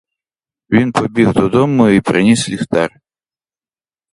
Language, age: Ukrainian, under 19